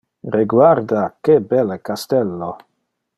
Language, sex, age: Interlingua, male, 40-49